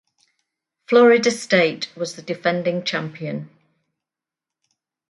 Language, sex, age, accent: English, female, 60-69, England English